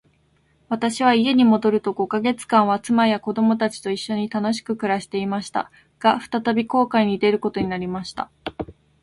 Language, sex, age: Japanese, female, 19-29